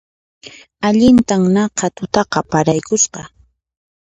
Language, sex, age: Puno Quechua, female, 30-39